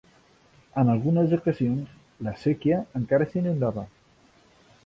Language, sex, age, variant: Catalan, male, 50-59, Central